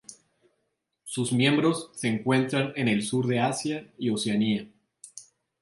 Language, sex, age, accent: Spanish, male, 30-39, México